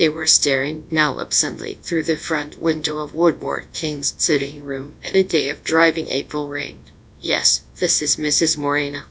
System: TTS, GradTTS